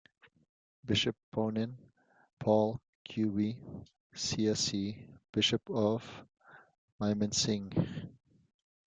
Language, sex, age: English, male, 40-49